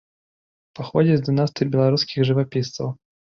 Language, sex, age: Belarusian, male, 19-29